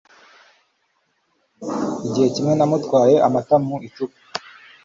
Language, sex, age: Kinyarwanda, male, 19-29